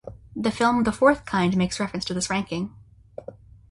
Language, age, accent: English, under 19, United States English